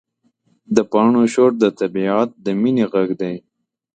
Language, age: Pashto, 19-29